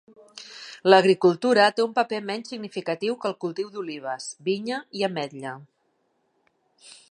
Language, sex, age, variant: Catalan, female, 40-49, Central